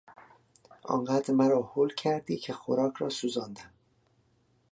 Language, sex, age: Persian, male, 40-49